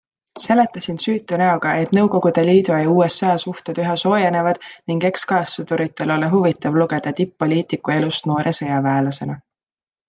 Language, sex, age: Estonian, female, 19-29